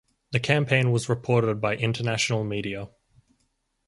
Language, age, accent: English, 19-29, Australian English